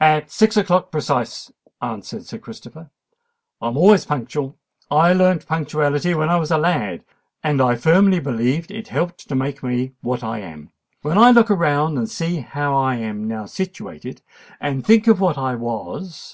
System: none